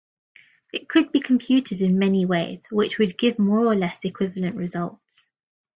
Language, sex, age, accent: English, female, 19-29, England English